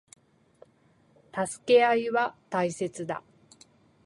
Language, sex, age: Japanese, female, 50-59